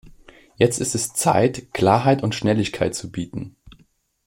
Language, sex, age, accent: German, male, 19-29, Deutschland Deutsch